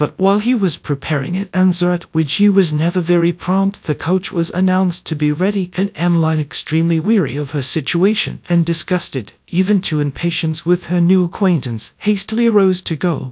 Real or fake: fake